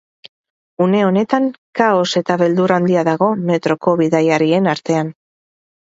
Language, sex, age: Basque, female, 30-39